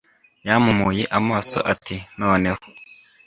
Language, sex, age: Kinyarwanda, male, 19-29